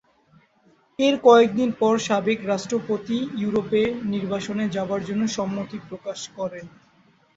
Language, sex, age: Bengali, male, 19-29